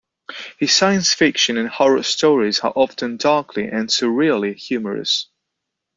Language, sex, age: English, male, 30-39